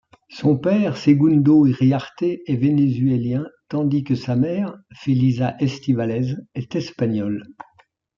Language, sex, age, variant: French, male, 70-79, Français de métropole